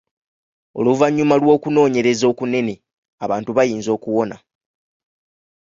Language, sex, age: Ganda, male, 19-29